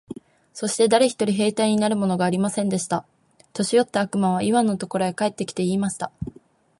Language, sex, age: Japanese, female, 19-29